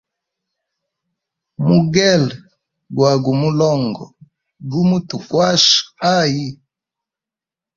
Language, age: Hemba, 19-29